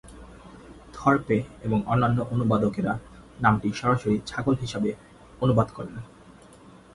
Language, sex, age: Bengali, male, 19-29